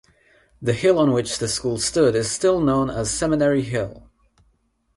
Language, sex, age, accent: English, male, 19-29, England English; India and South Asia (India, Pakistan, Sri Lanka)